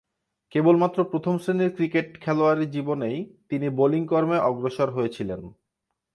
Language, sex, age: Bengali, male, 19-29